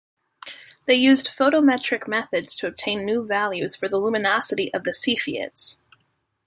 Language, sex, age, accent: English, female, 19-29, United States English